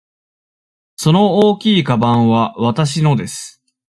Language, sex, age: Japanese, male, 30-39